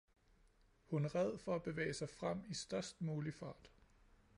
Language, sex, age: Danish, male, 30-39